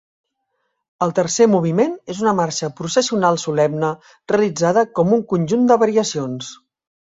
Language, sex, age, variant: Catalan, male, 40-49, Central